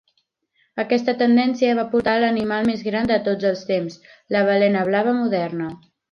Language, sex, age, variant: Catalan, female, under 19, Septentrional